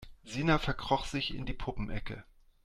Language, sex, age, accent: German, male, 40-49, Deutschland Deutsch